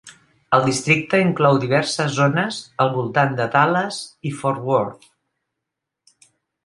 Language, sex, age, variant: Catalan, female, 60-69, Central